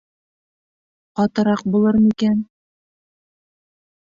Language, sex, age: Bashkir, female, 30-39